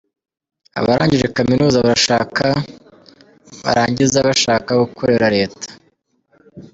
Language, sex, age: Kinyarwanda, male, 30-39